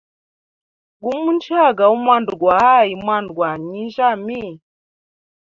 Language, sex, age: Hemba, female, 19-29